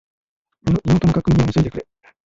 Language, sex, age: Japanese, male, 60-69